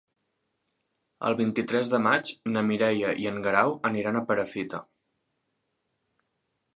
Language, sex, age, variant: Catalan, male, 19-29, Central